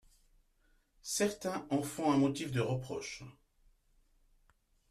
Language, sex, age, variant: French, male, 50-59, Français de métropole